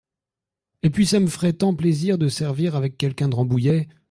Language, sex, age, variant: French, male, 30-39, Français de métropole